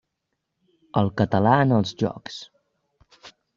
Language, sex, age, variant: Catalan, male, under 19, Central